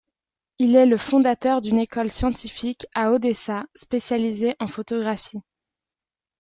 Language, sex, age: French, female, 19-29